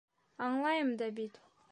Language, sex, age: Bashkir, female, under 19